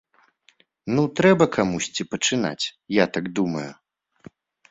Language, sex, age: Belarusian, male, 19-29